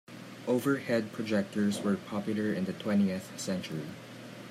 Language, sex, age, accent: English, male, 19-29, Filipino